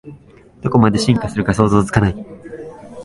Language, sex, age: Japanese, male, 19-29